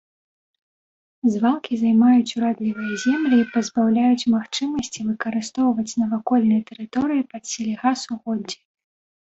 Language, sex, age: Belarusian, female, 19-29